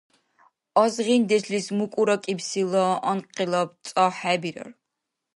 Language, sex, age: Dargwa, female, 19-29